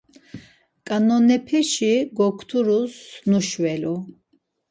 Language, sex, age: Laz, female, 50-59